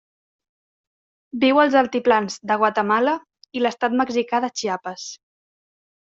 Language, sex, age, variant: Catalan, female, 19-29, Central